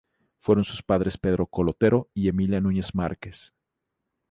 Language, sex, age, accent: Spanish, male, 30-39, México